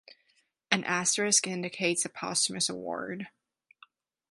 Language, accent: English, United States English